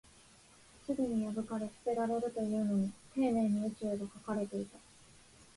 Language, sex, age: Japanese, female, 19-29